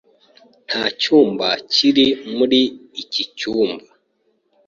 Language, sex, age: Kinyarwanda, male, 19-29